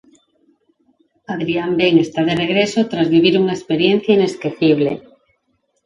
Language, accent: Galician, Normativo (estándar)